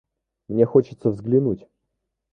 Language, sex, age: Russian, male, 19-29